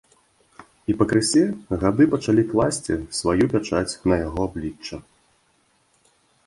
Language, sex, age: Belarusian, male, 30-39